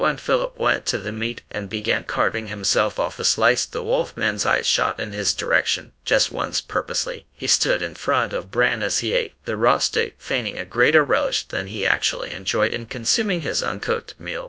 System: TTS, GradTTS